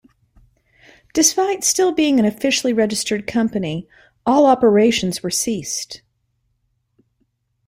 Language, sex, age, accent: English, female, 50-59, United States English